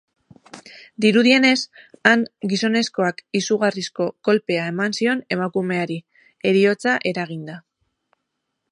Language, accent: Basque, Erdialdekoa edo Nafarra (Gipuzkoa, Nafarroa)